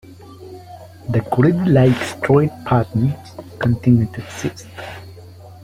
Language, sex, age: English, male, 19-29